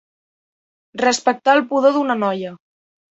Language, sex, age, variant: Catalan, female, under 19, Central